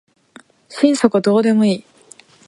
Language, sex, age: Japanese, female, 19-29